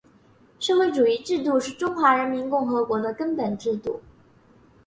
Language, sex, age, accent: Chinese, female, 19-29, 出生地：北京市